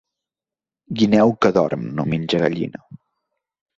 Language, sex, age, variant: Catalan, male, 19-29, Central